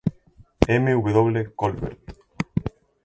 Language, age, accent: Spanish, 19-29, España: Islas Canarias